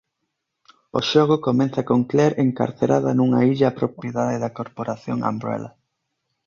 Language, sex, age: Galician, male, 19-29